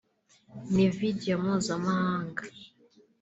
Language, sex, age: Kinyarwanda, female, under 19